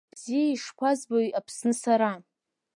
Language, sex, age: Abkhazian, female, under 19